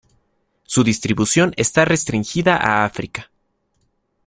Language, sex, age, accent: Spanish, male, 30-39, México